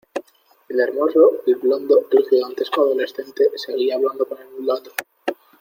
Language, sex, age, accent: Spanish, male, 19-29, España: Norte peninsular (Asturias, Castilla y León, Cantabria, País Vasco, Navarra, Aragón, La Rioja, Guadalajara, Cuenca)